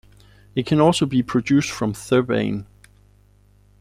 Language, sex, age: English, male, 40-49